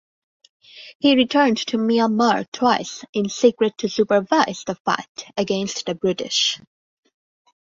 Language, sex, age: English, female, 19-29